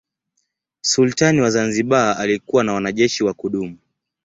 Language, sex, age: Swahili, male, 19-29